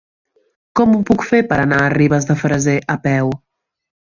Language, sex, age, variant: Catalan, female, 19-29, Central